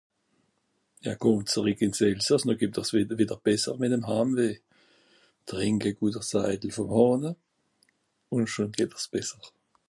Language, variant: Swiss German, Nordniederàlemmànisch (Rishoffe, Zàwere, Bùsswìller, Hawenau, Brüemt, Stroossbùri, Molse, Dàmbàch, Schlettstàtt, Pfàlzbùri usw.)